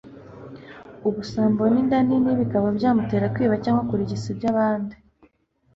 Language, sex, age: Kinyarwanda, female, 19-29